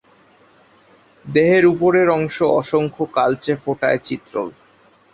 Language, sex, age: Bengali, male, under 19